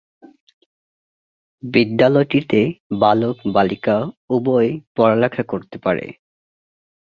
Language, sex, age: Bengali, male, 19-29